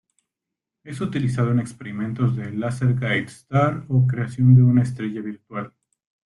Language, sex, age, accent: Spanish, male, 30-39, México